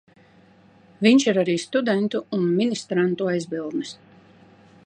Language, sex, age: Latvian, female, 30-39